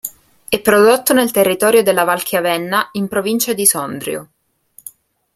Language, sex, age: Italian, female, 19-29